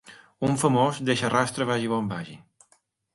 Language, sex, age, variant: Catalan, male, 40-49, Balear